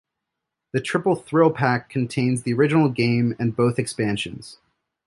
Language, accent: English, United States English